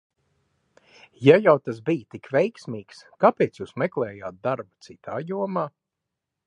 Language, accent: Latvian, Riga